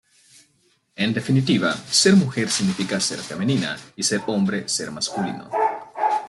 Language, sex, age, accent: Spanish, male, 19-29, América central